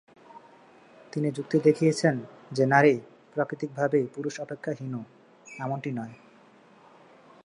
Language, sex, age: Bengali, male, 19-29